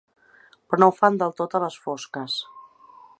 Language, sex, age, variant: Catalan, female, 40-49, Central